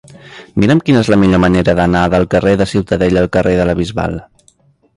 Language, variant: Catalan, Central